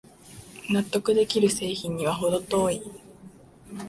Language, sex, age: Japanese, female, 19-29